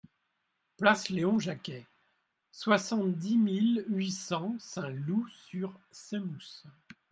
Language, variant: French, Français de métropole